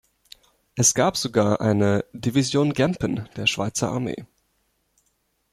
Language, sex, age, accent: German, male, 19-29, Deutschland Deutsch